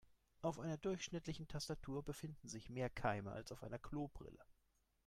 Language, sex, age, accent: German, male, 30-39, Deutschland Deutsch